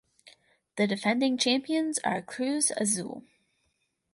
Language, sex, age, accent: English, female, under 19, United States English